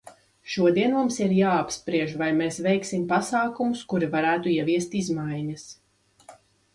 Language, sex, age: Latvian, female, 30-39